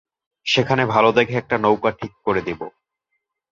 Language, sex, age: Bengali, male, 19-29